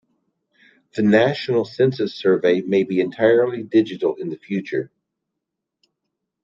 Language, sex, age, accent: English, male, 50-59, United States English